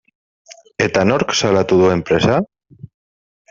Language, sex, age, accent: Basque, male, 30-39, Erdialdekoa edo Nafarra (Gipuzkoa, Nafarroa)